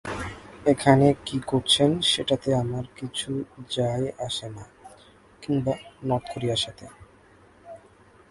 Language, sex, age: Bengali, male, 19-29